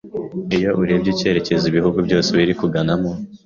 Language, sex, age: Kinyarwanda, male, 19-29